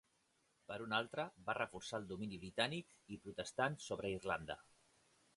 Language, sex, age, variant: Catalan, male, 30-39, Central